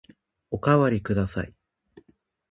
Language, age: Japanese, 19-29